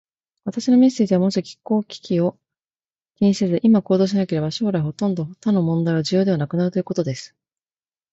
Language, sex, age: Japanese, female, 30-39